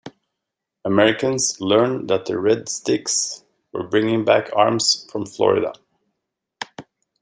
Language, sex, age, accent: English, male, 40-49, United States English